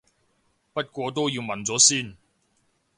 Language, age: Cantonese, 40-49